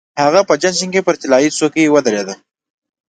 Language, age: Pashto, 30-39